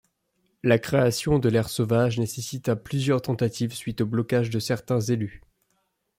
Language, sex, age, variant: French, male, 19-29, Français de métropole